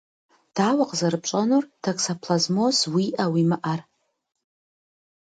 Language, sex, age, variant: Kabardian, female, 50-59, Адыгэбзэ (Къэбэрдей, Кирил, псоми зэдай)